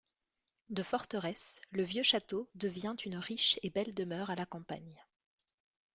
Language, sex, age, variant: French, female, 19-29, Français de métropole